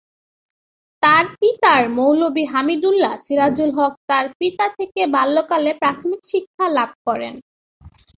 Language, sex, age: Bengali, female, under 19